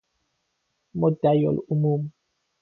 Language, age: Persian, 40-49